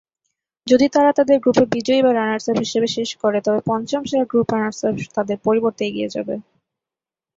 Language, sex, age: Bengali, female, 19-29